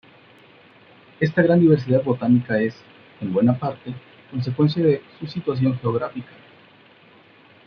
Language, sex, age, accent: Spanish, male, 30-39, México